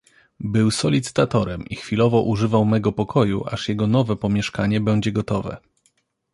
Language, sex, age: Polish, male, 30-39